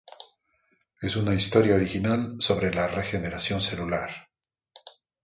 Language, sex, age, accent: Spanish, male, 50-59, Andino-Pacífico: Colombia, Perú, Ecuador, oeste de Bolivia y Venezuela andina